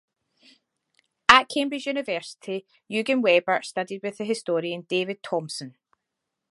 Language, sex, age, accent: English, female, 40-49, Scottish English